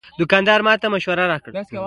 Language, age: Pashto, under 19